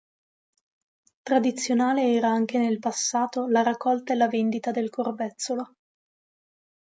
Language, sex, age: Italian, female, 19-29